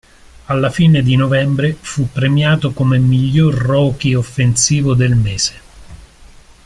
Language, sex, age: Italian, male, 50-59